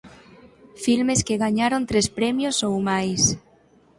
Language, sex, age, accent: Galician, female, 19-29, Normativo (estándar)